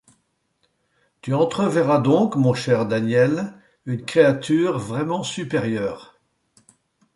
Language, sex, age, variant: French, male, 60-69, Français de métropole